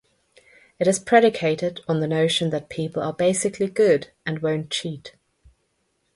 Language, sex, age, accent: English, female, 30-39, England English